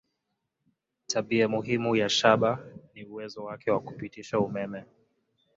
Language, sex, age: Swahili, male, 19-29